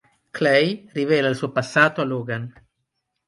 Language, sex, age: Italian, male, 40-49